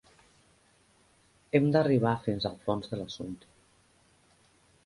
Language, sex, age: Catalan, female, 50-59